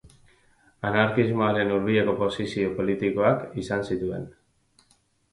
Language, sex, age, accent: Basque, male, 40-49, Mendebalekoa (Araba, Bizkaia, Gipuzkoako mendebaleko herri batzuk)